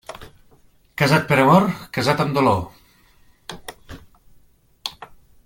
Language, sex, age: Catalan, male, 40-49